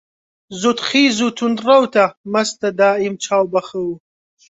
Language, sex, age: Central Kurdish, male, 19-29